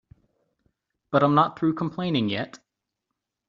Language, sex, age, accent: English, male, 30-39, United States English